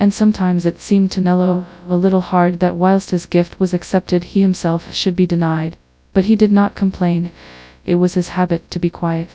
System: TTS, FastPitch